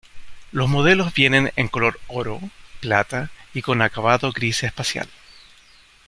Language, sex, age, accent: Spanish, male, 40-49, Chileno: Chile, Cuyo